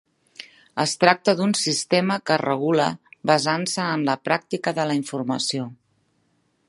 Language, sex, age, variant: Catalan, female, 50-59, Central